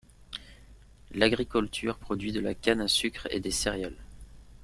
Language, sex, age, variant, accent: French, male, 19-29, Français d'Europe, Français de Belgique